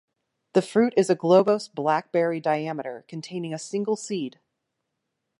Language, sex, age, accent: English, female, 30-39, United States English